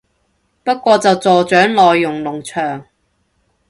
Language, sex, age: Cantonese, female, 30-39